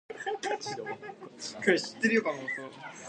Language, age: English, 19-29